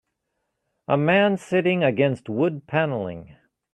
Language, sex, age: English, male, 50-59